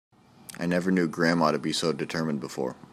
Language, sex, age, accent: English, male, 19-29, United States English